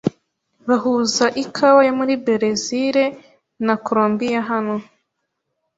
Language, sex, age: Kinyarwanda, female, 19-29